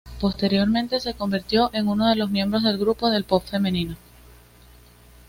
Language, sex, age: Spanish, female, 19-29